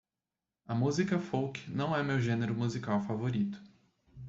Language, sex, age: Portuguese, male, 19-29